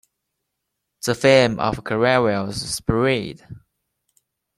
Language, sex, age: English, male, 19-29